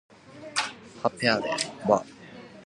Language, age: English, under 19